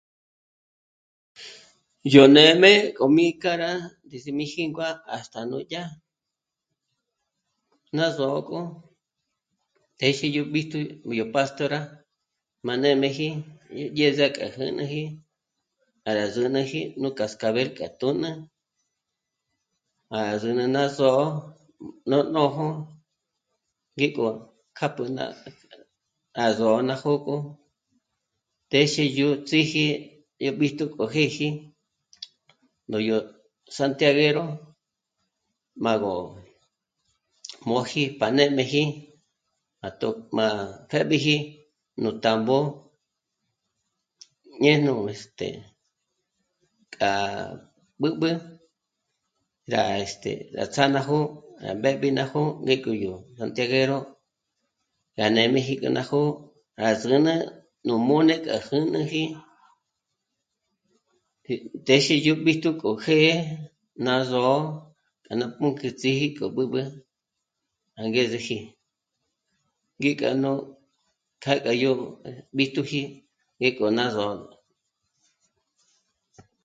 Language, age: Michoacán Mazahua, 19-29